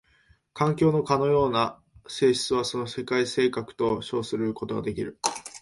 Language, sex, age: Japanese, male, 19-29